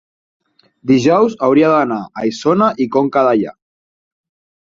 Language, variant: Catalan, Nord-Occidental